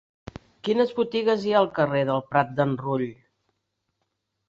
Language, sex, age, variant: Catalan, female, 60-69, Central